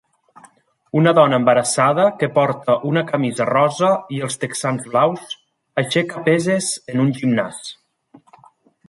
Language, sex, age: Catalan, male, 40-49